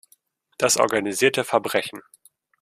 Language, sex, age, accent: German, male, 19-29, Deutschland Deutsch